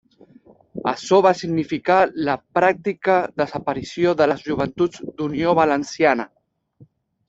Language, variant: Catalan, Central